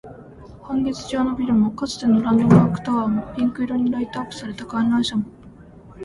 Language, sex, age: Japanese, female, 19-29